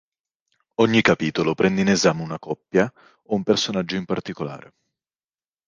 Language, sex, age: Italian, male, 19-29